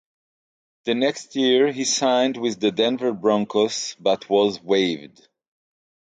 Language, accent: English, United States English